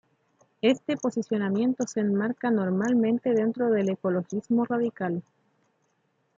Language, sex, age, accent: Spanish, female, 30-39, Chileno: Chile, Cuyo